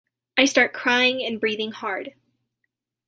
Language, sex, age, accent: English, female, under 19, United States English